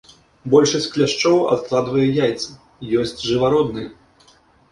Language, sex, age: Belarusian, male, 19-29